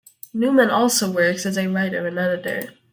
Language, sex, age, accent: English, male, under 19, United States English